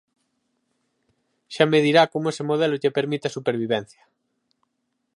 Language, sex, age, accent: Galician, male, 19-29, Central (gheada)